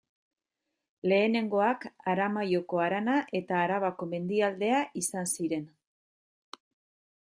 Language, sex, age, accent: Basque, female, 40-49, Mendebalekoa (Araba, Bizkaia, Gipuzkoako mendebaleko herri batzuk)